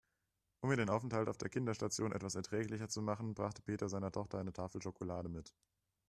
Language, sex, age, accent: German, male, 19-29, Deutschland Deutsch